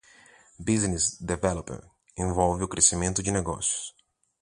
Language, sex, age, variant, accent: Portuguese, male, 19-29, Portuguese (Brasil), Paulista